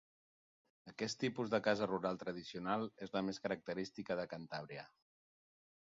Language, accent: Catalan, Neutre